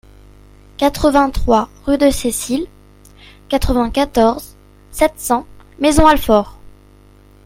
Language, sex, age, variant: French, female, under 19, Français de métropole